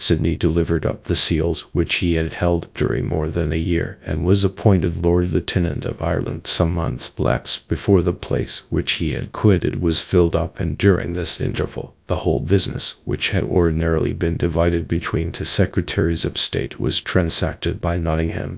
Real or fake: fake